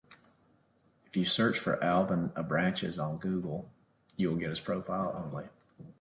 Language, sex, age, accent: English, male, 50-59, United States English